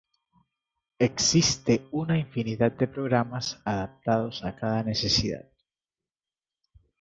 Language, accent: Spanish, Caribe: Cuba, Venezuela, Puerto Rico, República Dominicana, Panamá, Colombia caribeña, México caribeño, Costa del golfo de México